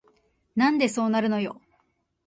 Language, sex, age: Japanese, female, 30-39